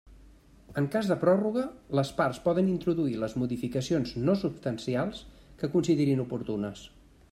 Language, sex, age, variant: Catalan, male, 50-59, Central